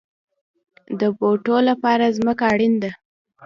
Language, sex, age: Pashto, female, under 19